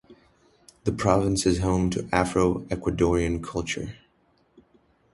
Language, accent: English, United States English